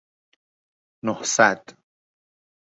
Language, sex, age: Persian, male, 30-39